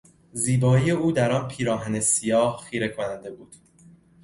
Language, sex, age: Persian, male, 19-29